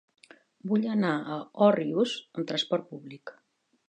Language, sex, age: Catalan, female, 60-69